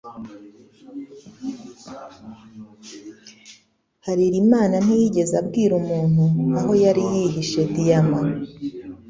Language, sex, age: Kinyarwanda, female, 40-49